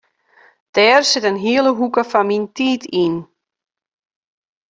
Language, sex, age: Western Frisian, female, 40-49